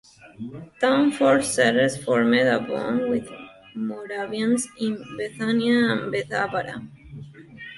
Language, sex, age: English, female, 30-39